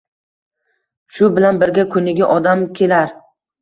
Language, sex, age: Uzbek, male, under 19